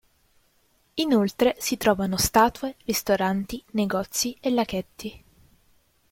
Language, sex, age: Italian, female, 19-29